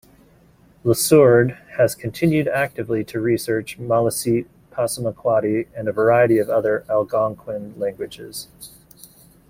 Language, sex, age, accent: English, male, 30-39, United States English